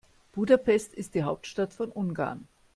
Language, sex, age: German, female, 50-59